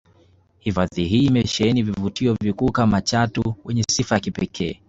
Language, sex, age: Swahili, male, 19-29